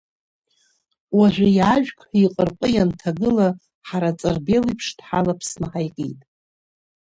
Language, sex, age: Abkhazian, female, 40-49